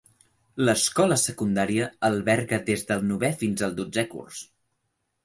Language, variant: Catalan, Central